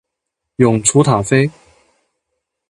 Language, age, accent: Chinese, 19-29, 出生地：江西省